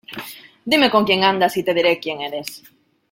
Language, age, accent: Spanish, 30-39, España: Norte peninsular (Asturias, Castilla y León, Cantabria, País Vasco, Navarra, Aragón, La Rioja, Guadalajara, Cuenca)